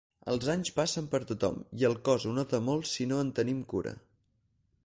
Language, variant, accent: Catalan, Central, central